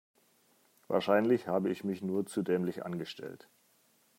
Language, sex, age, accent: German, male, 40-49, Deutschland Deutsch